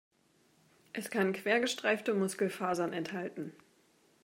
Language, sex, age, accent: German, female, 19-29, Deutschland Deutsch